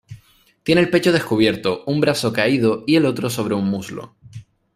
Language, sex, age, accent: Spanish, male, 19-29, España: Islas Canarias